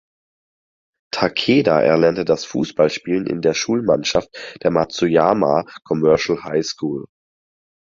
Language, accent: German, Deutschland Deutsch